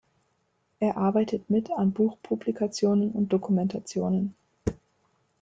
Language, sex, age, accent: German, female, 19-29, Deutschland Deutsch